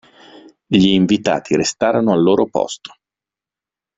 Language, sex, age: Italian, male, 40-49